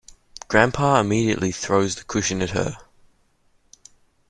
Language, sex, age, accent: English, male, under 19, Australian English